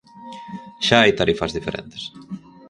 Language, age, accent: Galician, 19-29, Normativo (estándar)